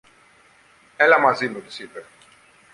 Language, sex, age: Greek, male, 40-49